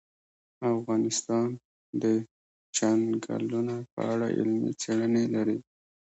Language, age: Pashto, 19-29